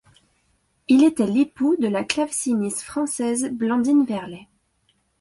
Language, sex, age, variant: French, female, 19-29, Français de métropole